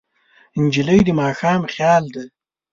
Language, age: Pashto, 30-39